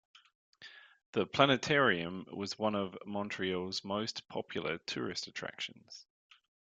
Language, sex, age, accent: English, male, 30-39, Australian English